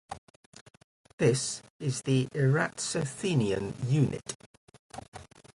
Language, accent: English, England English